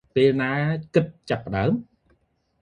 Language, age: Khmer, 30-39